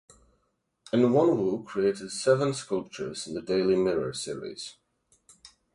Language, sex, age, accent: English, male, 19-29, United States English; England English